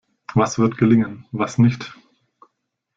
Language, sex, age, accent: German, male, 19-29, Deutschland Deutsch